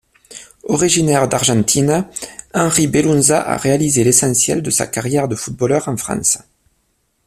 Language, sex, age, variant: French, male, 30-39, Français de métropole